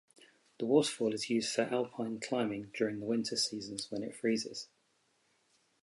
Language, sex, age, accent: English, male, 40-49, England English